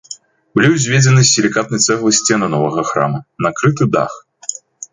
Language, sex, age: Belarusian, male, 19-29